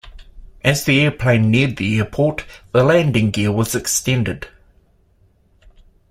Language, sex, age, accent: English, male, 50-59, New Zealand English